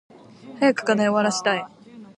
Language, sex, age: Japanese, female, 19-29